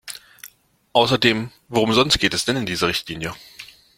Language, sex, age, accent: German, male, 19-29, Deutschland Deutsch